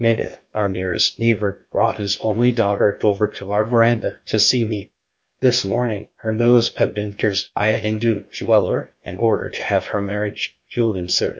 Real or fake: fake